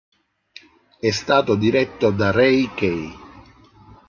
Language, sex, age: Italian, male, 50-59